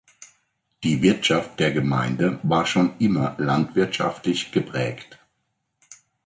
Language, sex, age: German, male, 50-59